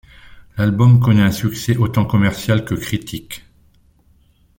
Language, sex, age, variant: French, male, 60-69, Français de métropole